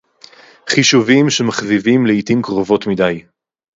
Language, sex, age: Hebrew, male, 19-29